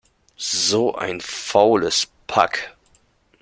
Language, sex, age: German, male, 19-29